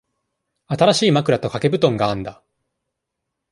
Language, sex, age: Japanese, male, 19-29